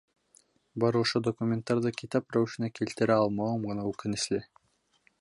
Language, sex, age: Bashkir, male, 19-29